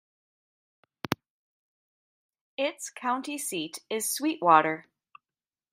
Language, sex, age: English, female, 30-39